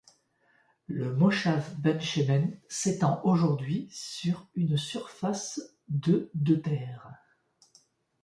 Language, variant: French, Français de métropole